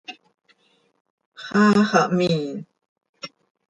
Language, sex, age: Seri, female, 40-49